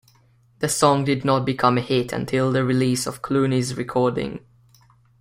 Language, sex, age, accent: English, male, under 19, England English